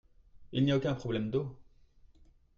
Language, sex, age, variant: French, male, 30-39, Français de métropole